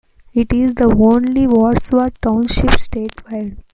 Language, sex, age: English, female, under 19